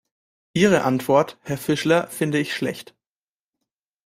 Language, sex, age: German, male, 19-29